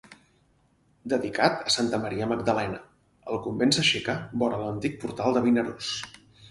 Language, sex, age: Catalan, male, 40-49